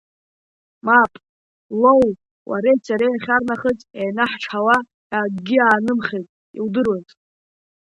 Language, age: Abkhazian, under 19